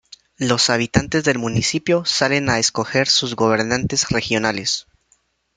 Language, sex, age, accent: Spanish, male, 19-29, América central